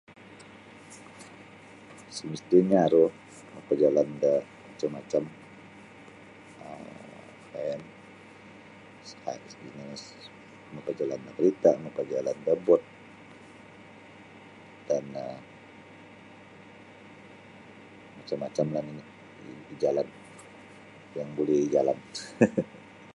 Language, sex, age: Sabah Bisaya, male, 40-49